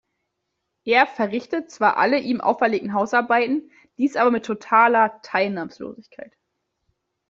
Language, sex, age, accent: German, female, 19-29, Deutschland Deutsch